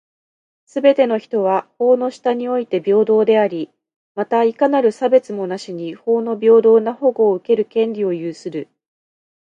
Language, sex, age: Japanese, female, 30-39